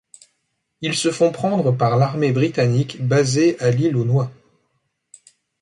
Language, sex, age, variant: French, male, 19-29, Français de métropole